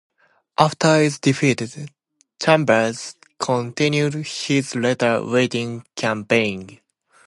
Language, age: English, 19-29